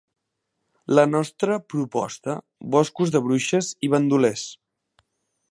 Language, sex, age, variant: Catalan, male, under 19, Central